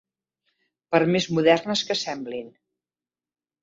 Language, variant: Catalan, Central